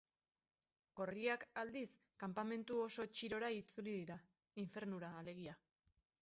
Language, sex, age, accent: Basque, female, 30-39, Mendebalekoa (Araba, Bizkaia, Gipuzkoako mendebaleko herri batzuk)